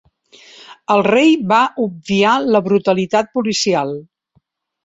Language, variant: Catalan, Central